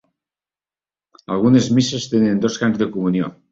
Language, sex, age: Catalan, male, 70-79